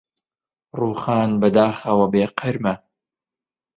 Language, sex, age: Central Kurdish, male, 19-29